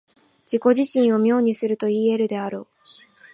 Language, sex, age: Japanese, female, 19-29